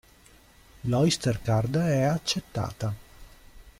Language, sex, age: Italian, male, 30-39